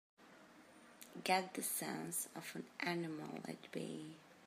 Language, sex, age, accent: English, female, 19-29, United States English